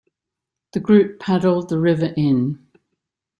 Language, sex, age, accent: English, female, 60-69, Australian English